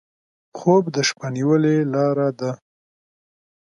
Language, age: Pashto, 19-29